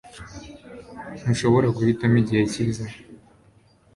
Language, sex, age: Kinyarwanda, male, 19-29